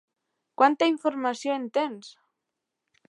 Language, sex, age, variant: Catalan, female, under 19, Nord-Occidental